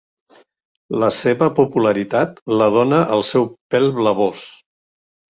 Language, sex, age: Catalan, male, 60-69